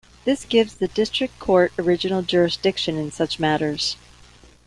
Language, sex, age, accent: English, female, 50-59, United States English